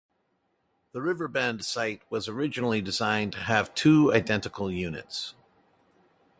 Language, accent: English, United States English